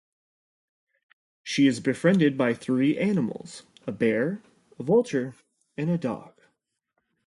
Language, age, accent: English, 19-29, United States English